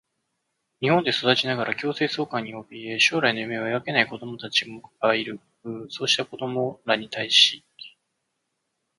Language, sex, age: Japanese, male, 30-39